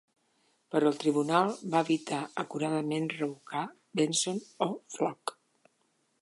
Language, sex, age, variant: Catalan, female, 60-69, Central